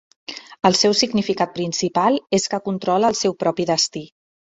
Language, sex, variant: Catalan, female, Central